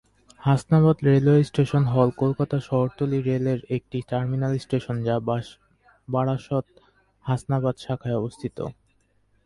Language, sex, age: Bengali, male, 30-39